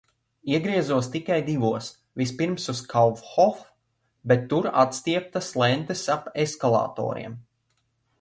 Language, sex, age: Latvian, male, 19-29